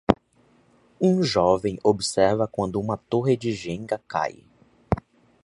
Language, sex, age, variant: Portuguese, male, 19-29, Portuguese (Brasil)